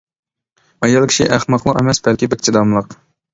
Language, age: Uyghur, 19-29